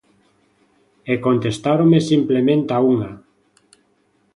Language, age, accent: Galician, 40-49, Normativo (estándar)